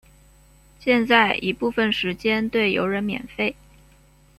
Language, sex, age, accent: Chinese, female, 19-29, 出生地：江西省